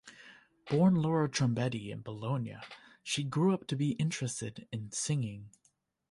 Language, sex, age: English, male, 19-29